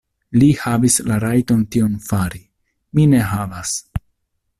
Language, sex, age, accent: Esperanto, male, 30-39, Internacia